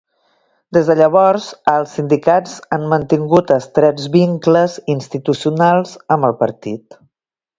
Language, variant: Catalan, Septentrional